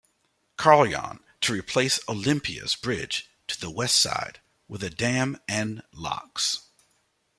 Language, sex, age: English, male, 50-59